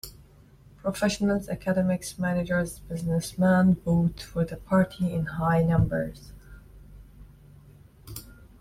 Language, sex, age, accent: English, female, 30-39, United States English